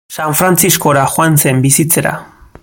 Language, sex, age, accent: Basque, male, 30-39, Erdialdekoa edo Nafarra (Gipuzkoa, Nafarroa)